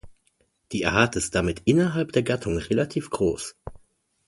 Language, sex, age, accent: German, male, 30-39, Deutschland Deutsch